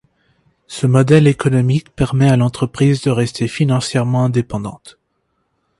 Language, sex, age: French, male, 19-29